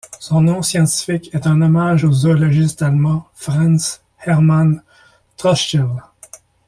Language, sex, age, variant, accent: French, male, 40-49, Français d'Amérique du Nord, Français du Canada